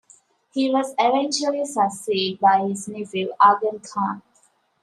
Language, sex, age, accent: English, female, 19-29, England English